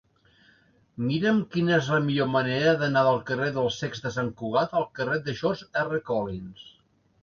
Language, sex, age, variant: Catalan, male, 50-59, Central